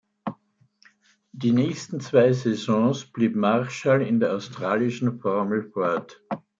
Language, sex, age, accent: German, male, 70-79, Österreichisches Deutsch